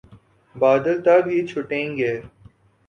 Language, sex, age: Urdu, male, 19-29